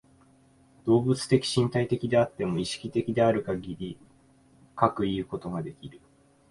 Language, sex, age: Japanese, male, 19-29